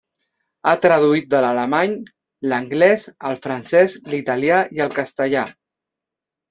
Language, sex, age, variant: Catalan, male, 30-39, Central